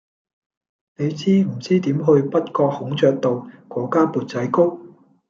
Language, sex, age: Cantonese, male, 40-49